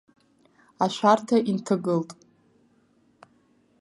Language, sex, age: Abkhazian, female, 19-29